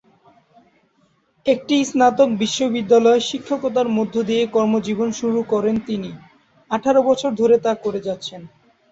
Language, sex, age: Bengali, male, 19-29